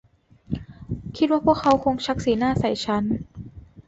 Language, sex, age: Thai, female, 19-29